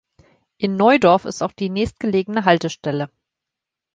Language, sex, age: German, female, 19-29